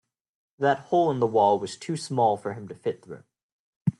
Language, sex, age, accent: English, male, 19-29, United States English